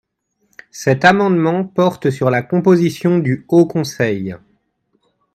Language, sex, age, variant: French, male, 19-29, Français de métropole